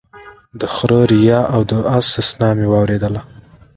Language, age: Pashto, 19-29